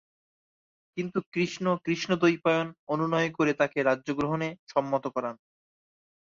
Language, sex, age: Bengali, male, 19-29